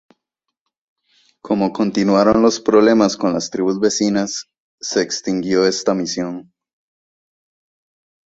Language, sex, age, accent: Spanish, male, 19-29, América central